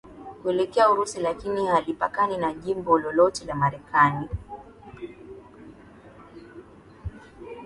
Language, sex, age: Swahili, female, 19-29